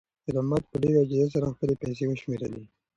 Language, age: Pashto, 19-29